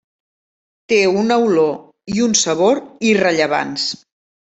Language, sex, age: Catalan, female, 50-59